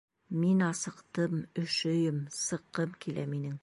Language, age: Bashkir, 60-69